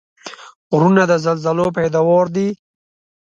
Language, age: Pashto, 30-39